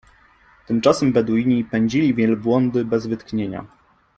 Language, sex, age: Polish, male, 30-39